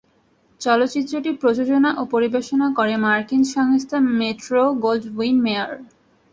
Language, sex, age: Bengali, female, under 19